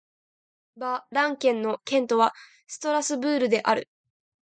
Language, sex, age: Japanese, female, 19-29